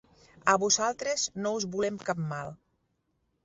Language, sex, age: Catalan, female, 50-59